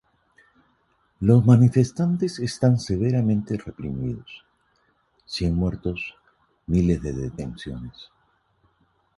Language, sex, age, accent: Spanish, male, 50-59, Andino-Pacífico: Colombia, Perú, Ecuador, oeste de Bolivia y Venezuela andina